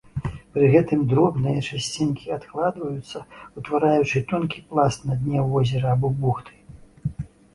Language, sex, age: Belarusian, male, 50-59